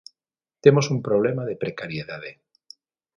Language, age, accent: Galician, 50-59, Atlántico (seseo e gheada); Normativo (estándar)